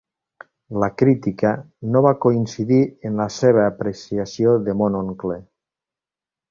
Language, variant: Catalan, Nord-Occidental